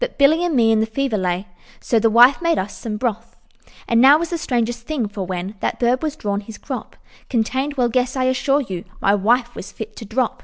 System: none